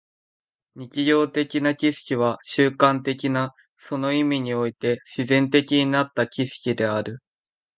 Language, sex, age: Japanese, male, 19-29